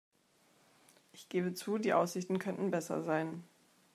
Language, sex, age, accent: German, female, 19-29, Deutschland Deutsch